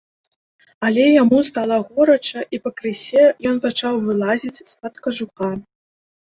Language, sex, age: Belarusian, female, 30-39